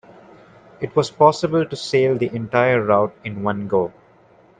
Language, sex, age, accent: English, male, 19-29, India and South Asia (India, Pakistan, Sri Lanka)